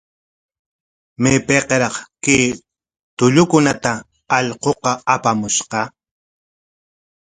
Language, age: Corongo Ancash Quechua, 40-49